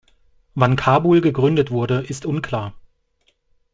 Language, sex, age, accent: German, male, 30-39, Deutschland Deutsch